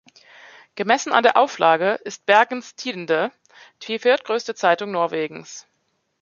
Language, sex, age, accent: German, female, 30-39, Deutschland Deutsch